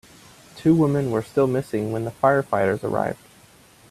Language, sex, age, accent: English, male, 19-29, United States English